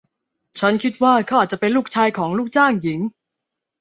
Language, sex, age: Thai, female, under 19